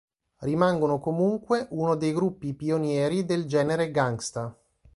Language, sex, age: Italian, male, 30-39